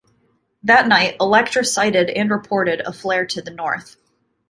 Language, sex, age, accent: English, female, 19-29, United States English